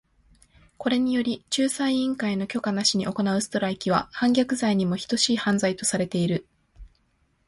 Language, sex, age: Japanese, female, 19-29